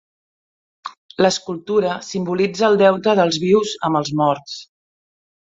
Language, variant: Catalan, Central